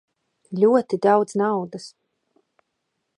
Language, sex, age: Latvian, female, 30-39